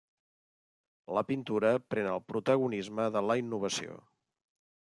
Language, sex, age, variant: Catalan, male, 50-59, Central